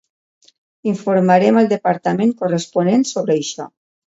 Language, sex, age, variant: Catalan, female, 50-59, Valencià meridional